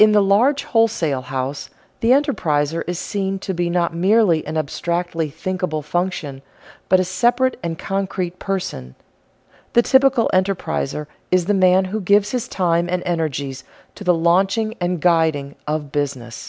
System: none